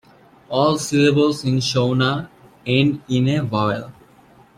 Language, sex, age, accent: English, male, under 19, United States English